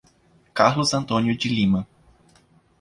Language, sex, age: Portuguese, male, 19-29